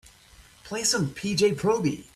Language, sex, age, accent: English, male, 40-49, United States English